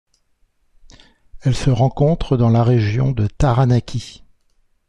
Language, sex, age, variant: French, male, 50-59, Français de métropole